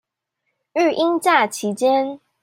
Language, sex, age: Chinese, female, 19-29